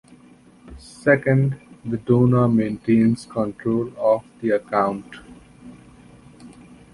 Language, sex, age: English, male, 19-29